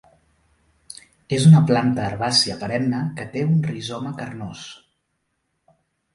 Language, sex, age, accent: Catalan, male, 30-39, central; nord-occidental; septentrional